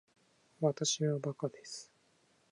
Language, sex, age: Japanese, male, 19-29